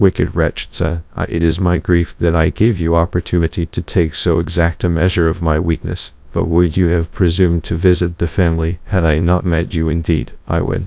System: TTS, GradTTS